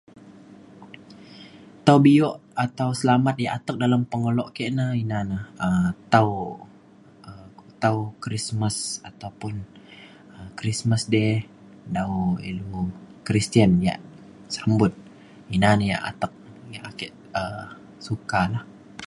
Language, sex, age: Mainstream Kenyah, male, 19-29